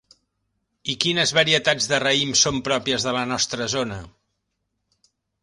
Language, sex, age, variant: Catalan, male, 50-59, Central